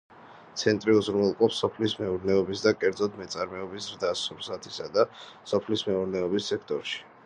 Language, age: Georgian, 19-29